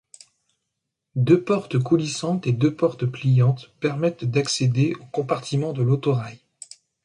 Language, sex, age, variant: French, male, 19-29, Français de métropole